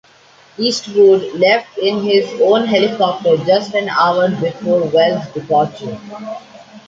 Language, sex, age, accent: English, male, under 19, India and South Asia (India, Pakistan, Sri Lanka)